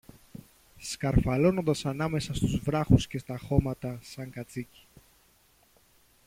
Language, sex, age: Greek, male, 30-39